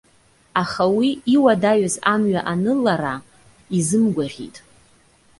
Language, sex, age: Abkhazian, female, 30-39